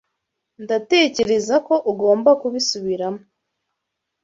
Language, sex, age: Kinyarwanda, female, 19-29